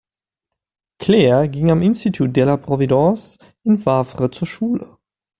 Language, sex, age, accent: German, male, 30-39, Deutschland Deutsch